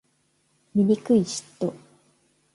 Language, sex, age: Japanese, female, 30-39